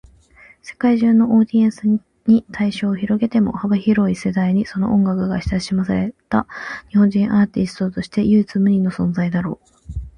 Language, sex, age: Japanese, female, 19-29